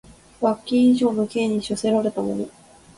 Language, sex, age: Japanese, female, 19-29